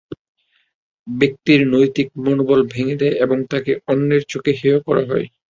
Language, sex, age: Bengali, male, 19-29